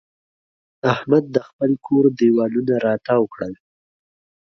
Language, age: Pashto, 19-29